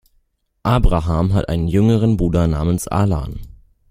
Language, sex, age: German, male, under 19